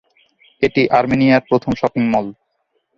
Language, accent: Bengali, Native